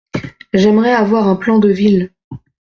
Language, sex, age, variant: French, female, 19-29, Français de métropole